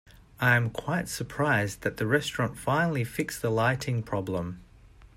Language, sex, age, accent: English, male, 19-29, Australian English